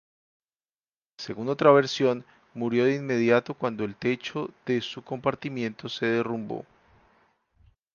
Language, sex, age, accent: Spanish, male, 30-39, Andino-Pacífico: Colombia, Perú, Ecuador, oeste de Bolivia y Venezuela andina